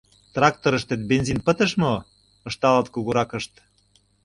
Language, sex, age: Mari, male, 60-69